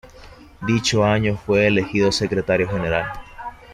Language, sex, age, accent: Spanish, male, 19-29, México